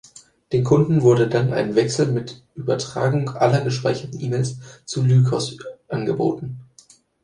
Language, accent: German, Deutschland Deutsch